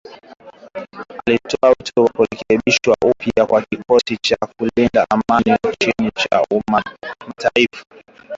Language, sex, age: Swahili, male, 19-29